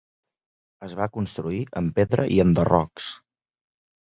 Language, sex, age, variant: Catalan, male, 19-29, Central